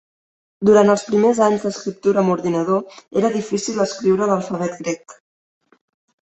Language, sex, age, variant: Catalan, female, 30-39, Central